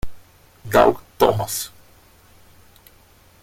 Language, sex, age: Italian, male, 40-49